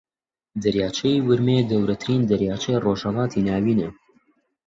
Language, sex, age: Central Kurdish, male, under 19